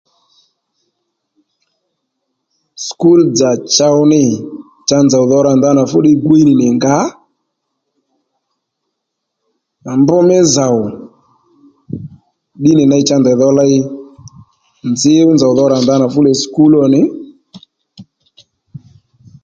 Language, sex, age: Lendu, male, 30-39